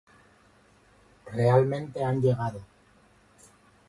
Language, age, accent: Spanish, 50-59, España: Centro-Sur peninsular (Madrid, Toledo, Castilla-La Mancha)